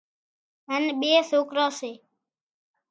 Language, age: Wadiyara Koli, under 19